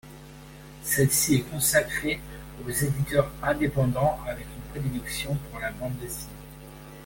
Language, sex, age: French, male, 40-49